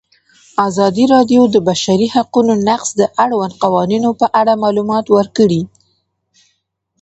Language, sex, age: Pashto, female, 19-29